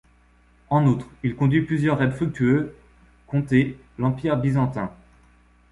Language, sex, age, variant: French, male, 40-49, Français de métropole